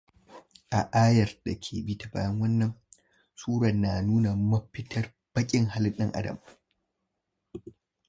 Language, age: English, 19-29